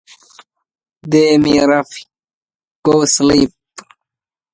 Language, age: Arabic, 19-29